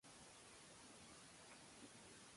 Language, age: English, 19-29